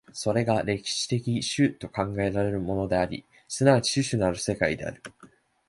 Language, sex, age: Japanese, male, 19-29